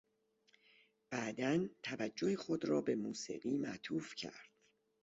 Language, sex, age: Persian, female, 60-69